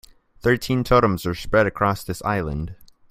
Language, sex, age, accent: English, male, 19-29, United States English